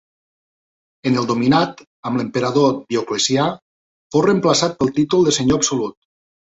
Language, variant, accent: Catalan, Nord-Occidental, Lleida